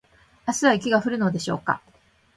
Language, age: Japanese, 50-59